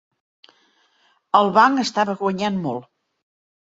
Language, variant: Catalan, Central